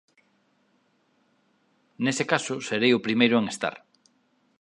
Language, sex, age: Galician, male, 40-49